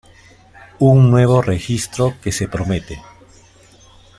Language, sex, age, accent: Spanish, male, 50-59, Andino-Pacífico: Colombia, Perú, Ecuador, oeste de Bolivia y Venezuela andina